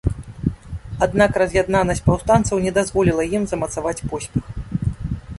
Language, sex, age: Belarusian, female, 40-49